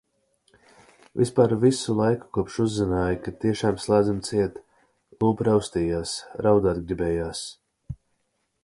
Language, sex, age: Latvian, male, 19-29